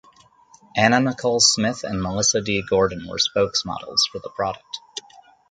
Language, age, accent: English, 30-39, United States English